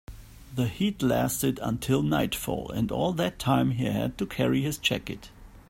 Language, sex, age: English, male, 40-49